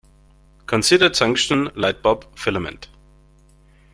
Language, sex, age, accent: English, male, 30-39, United States English